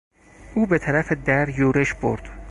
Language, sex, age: Persian, male, 30-39